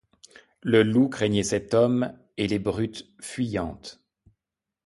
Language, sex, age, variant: French, male, 50-59, Français de métropole